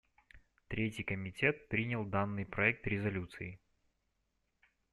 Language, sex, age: Russian, male, 19-29